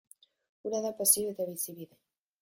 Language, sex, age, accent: Basque, female, 19-29, Mendebalekoa (Araba, Bizkaia, Gipuzkoako mendebaleko herri batzuk)